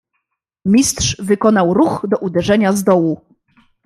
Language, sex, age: Polish, female, 19-29